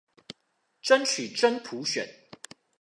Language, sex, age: Chinese, male, 19-29